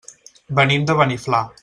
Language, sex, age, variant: Catalan, male, 19-29, Central